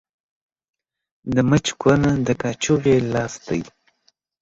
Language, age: Pashto, 19-29